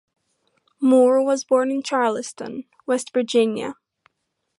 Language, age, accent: English, 19-29, United States English